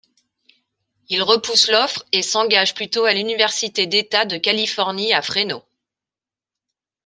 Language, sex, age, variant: French, female, 40-49, Français de métropole